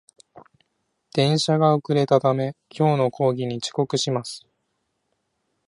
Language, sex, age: Japanese, male, 19-29